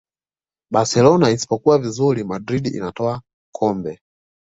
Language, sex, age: Swahili, male, 19-29